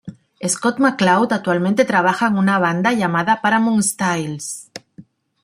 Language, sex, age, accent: Spanish, female, 40-49, España: Islas Canarias